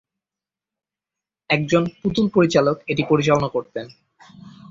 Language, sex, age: Bengali, male, 19-29